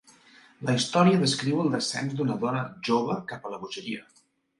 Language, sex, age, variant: Catalan, male, 30-39, Central